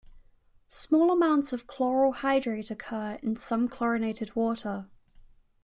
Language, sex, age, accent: English, female, 19-29, England English